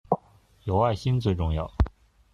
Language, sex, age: Chinese, male, 19-29